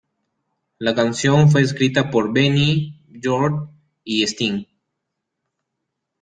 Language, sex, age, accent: Spanish, male, 19-29, Andino-Pacífico: Colombia, Perú, Ecuador, oeste de Bolivia y Venezuela andina